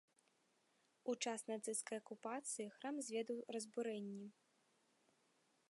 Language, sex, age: Belarusian, female, 19-29